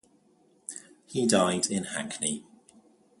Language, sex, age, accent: English, male, 30-39, England English